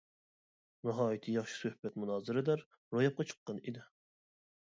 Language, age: Uyghur, 19-29